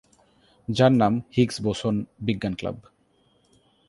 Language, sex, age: Bengali, male, 19-29